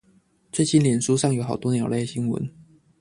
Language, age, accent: Chinese, 19-29, 出生地：彰化縣